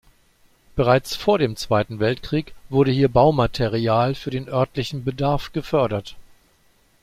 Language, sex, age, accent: German, male, 50-59, Deutschland Deutsch